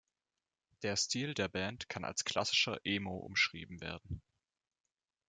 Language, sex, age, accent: German, male, under 19, Deutschland Deutsch